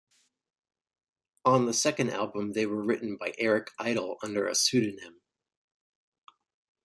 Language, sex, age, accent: English, male, 30-39, United States English